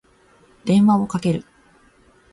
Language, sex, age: Japanese, female, 19-29